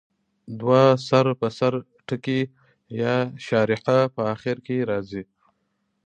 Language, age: Pashto, 30-39